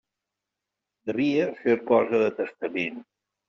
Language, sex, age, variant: Catalan, male, 70-79, Septentrional